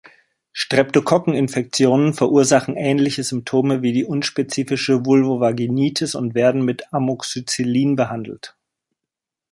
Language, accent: German, Deutschland Deutsch